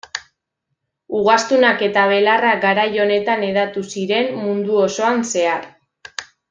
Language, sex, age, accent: Basque, female, 19-29, Mendebalekoa (Araba, Bizkaia, Gipuzkoako mendebaleko herri batzuk)